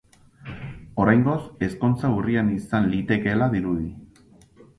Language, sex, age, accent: Basque, male, 40-49, Erdialdekoa edo Nafarra (Gipuzkoa, Nafarroa)